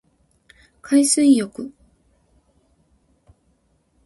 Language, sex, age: Japanese, female, 19-29